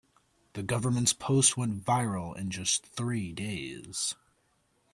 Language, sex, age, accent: English, male, 19-29, United States English